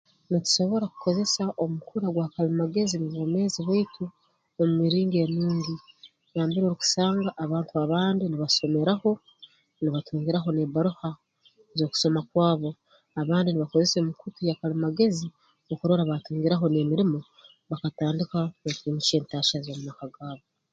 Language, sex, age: Tooro, female, 40-49